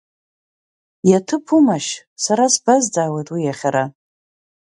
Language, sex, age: Abkhazian, female, 30-39